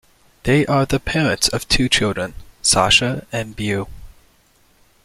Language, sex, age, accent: English, male, 19-29, United States English